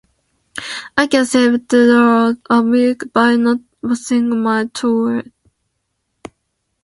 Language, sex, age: English, female, 19-29